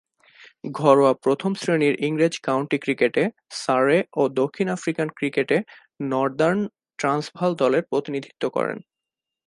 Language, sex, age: Bengali, male, 19-29